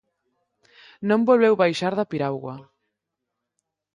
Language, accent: Galician, Normativo (estándar)